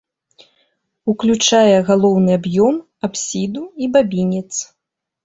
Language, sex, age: Belarusian, female, 30-39